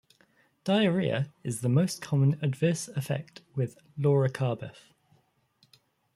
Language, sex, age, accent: English, male, 19-29, England English